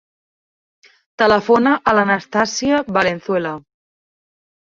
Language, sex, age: Catalan, female, under 19